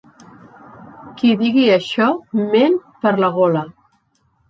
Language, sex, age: Catalan, female, 60-69